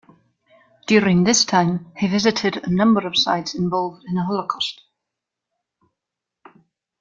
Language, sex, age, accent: English, female, 19-29, England English